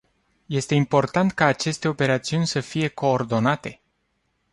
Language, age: Romanian, 19-29